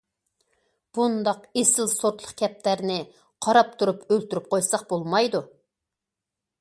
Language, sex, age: Uyghur, female, 40-49